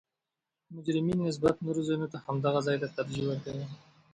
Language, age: Pashto, 19-29